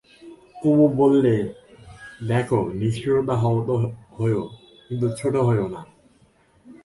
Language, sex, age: Bengali, male, 19-29